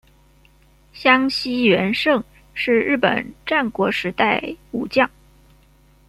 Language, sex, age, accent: Chinese, female, 19-29, 出生地：江西省